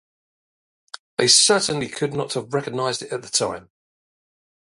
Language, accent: English, London English